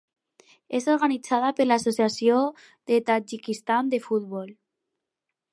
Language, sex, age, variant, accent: Catalan, female, under 19, Alacantí, aprenent (recent, des del castellà)